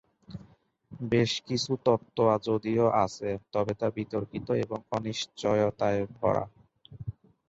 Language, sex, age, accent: Bengali, male, 19-29, Native; শুদ্ধ